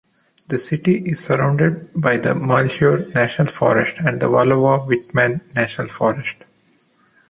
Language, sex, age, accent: English, male, 30-39, India and South Asia (India, Pakistan, Sri Lanka)